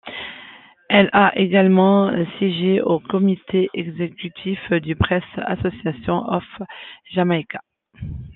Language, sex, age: French, female, 40-49